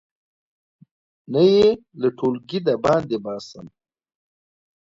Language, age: Pashto, 19-29